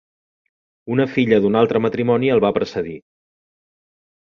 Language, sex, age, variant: Catalan, male, 40-49, Central